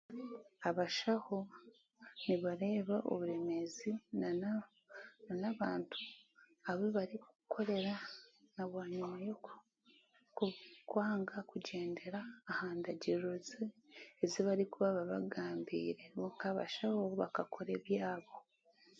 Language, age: Chiga, 19-29